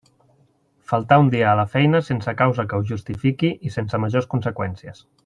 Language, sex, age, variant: Catalan, male, 30-39, Central